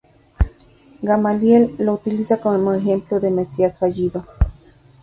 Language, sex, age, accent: Spanish, female, 40-49, México